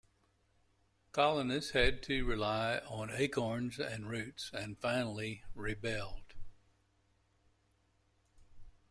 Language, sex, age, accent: English, male, 60-69, United States English